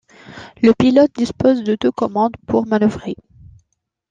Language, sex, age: French, female, 30-39